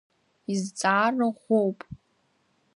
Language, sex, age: Abkhazian, female, under 19